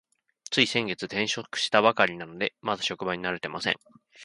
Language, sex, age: Japanese, male, 19-29